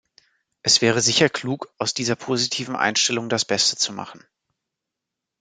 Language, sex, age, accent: German, male, 19-29, Deutschland Deutsch